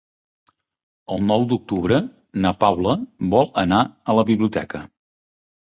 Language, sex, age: Catalan, male, 60-69